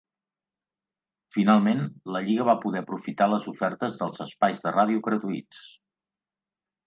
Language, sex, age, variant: Catalan, male, 40-49, Central